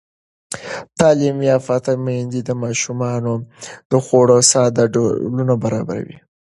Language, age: Pashto, under 19